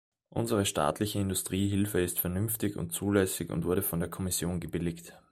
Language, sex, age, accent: German, male, 19-29, Österreichisches Deutsch